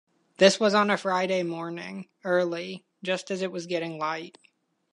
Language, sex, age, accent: English, male, 19-29, United States English